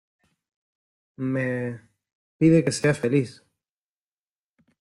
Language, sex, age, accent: Spanish, male, 19-29, Rioplatense: Argentina, Uruguay, este de Bolivia, Paraguay